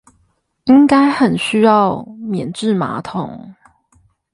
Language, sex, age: Chinese, female, 30-39